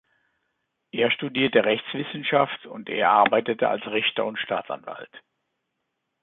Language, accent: German, Deutschland Deutsch